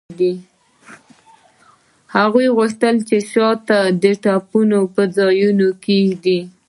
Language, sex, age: Pashto, female, 19-29